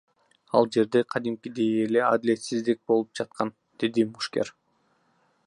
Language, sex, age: Kyrgyz, female, 19-29